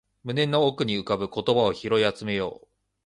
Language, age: Japanese, 19-29